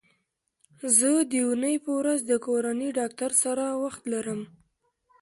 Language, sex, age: Pashto, female, 19-29